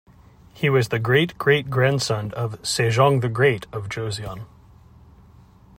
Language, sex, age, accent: English, male, 30-39, United States English